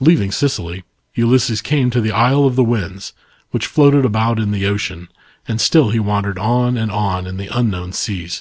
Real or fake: real